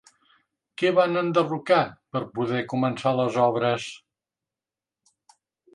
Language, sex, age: Catalan, male, 70-79